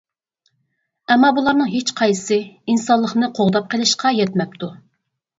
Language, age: Uyghur, 30-39